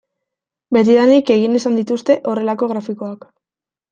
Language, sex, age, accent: Basque, female, 19-29, Mendebalekoa (Araba, Bizkaia, Gipuzkoako mendebaleko herri batzuk)